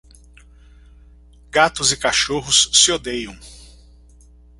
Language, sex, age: Portuguese, male, 40-49